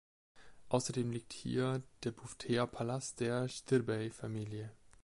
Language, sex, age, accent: German, male, 19-29, Deutschland Deutsch